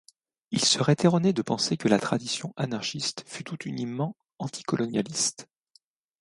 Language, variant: French, Français de métropole